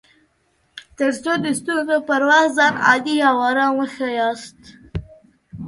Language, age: Pashto, 19-29